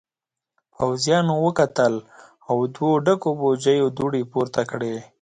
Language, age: Pashto, 19-29